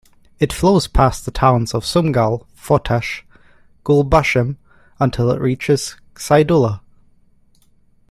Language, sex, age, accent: English, male, 19-29, England English